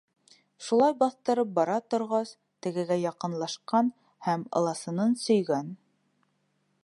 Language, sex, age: Bashkir, female, 19-29